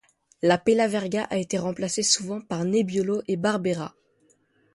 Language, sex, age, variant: French, male, under 19, Français de métropole